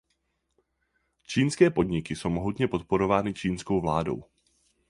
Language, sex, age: Czech, male, 19-29